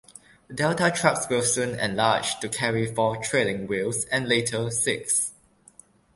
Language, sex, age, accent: English, male, 19-29, Malaysian English